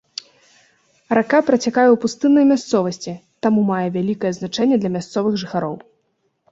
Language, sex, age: Belarusian, female, 19-29